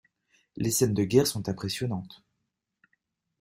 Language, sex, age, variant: French, male, 30-39, Français de métropole